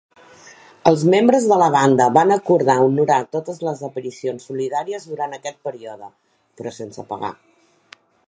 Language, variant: Catalan, Central